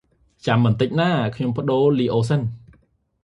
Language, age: Khmer, 30-39